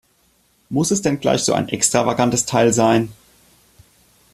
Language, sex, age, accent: German, male, 30-39, Deutschland Deutsch